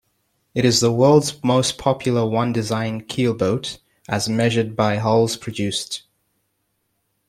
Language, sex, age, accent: English, male, 19-29, England English